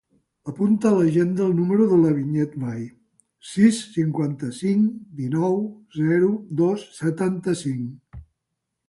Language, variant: Catalan, Central